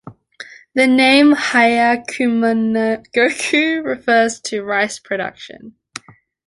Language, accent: English, Australian English